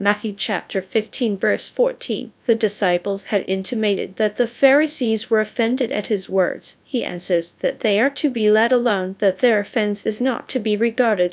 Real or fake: fake